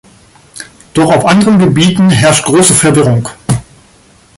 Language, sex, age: German, male, 50-59